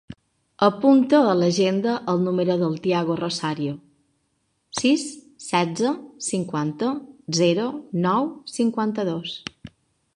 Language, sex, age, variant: Catalan, female, 40-49, Balear